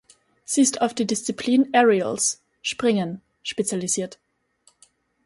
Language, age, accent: German, 19-29, Österreichisches Deutsch